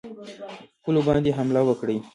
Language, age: Pashto, 19-29